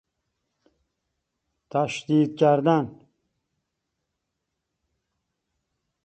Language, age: Persian, 70-79